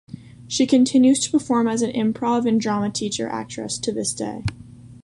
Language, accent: English, United States English